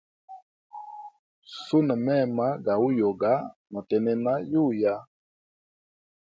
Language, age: Hemba, 40-49